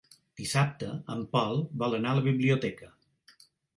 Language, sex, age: Catalan, male, 60-69